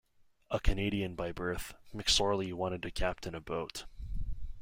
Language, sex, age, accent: English, male, 19-29, United States English